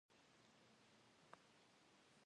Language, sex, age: Kabardian, female, 40-49